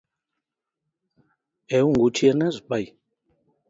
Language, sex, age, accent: Basque, male, 40-49, Mendebalekoa (Araba, Bizkaia, Gipuzkoako mendebaleko herri batzuk)